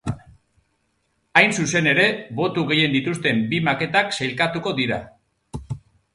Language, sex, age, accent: Basque, male, 40-49, Mendebalekoa (Araba, Bizkaia, Gipuzkoako mendebaleko herri batzuk)